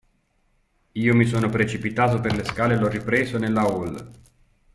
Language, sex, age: Italian, male, 30-39